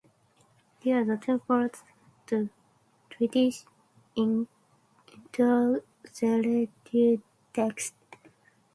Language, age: English, 19-29